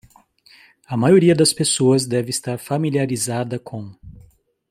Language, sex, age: Portuguese, male, 40-49